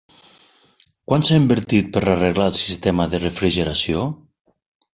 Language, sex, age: Catalan, male, 40-49